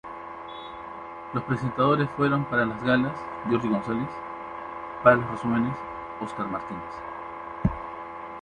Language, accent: Spanish, Andino-Pacífico: Colombia, Perú, Ecuador, oeste de Bolivia y Venezuela andina